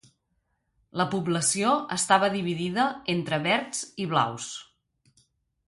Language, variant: Catalan, Central